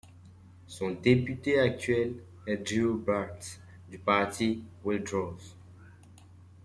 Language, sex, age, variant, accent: French, male, 19-29, Français d'Afrique subsaharienne et des îles africaines, Français de Côte d’Ivoire